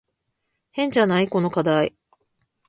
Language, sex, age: Japanese, female, 40-49